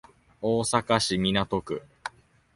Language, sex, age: Japanese, male, 19-29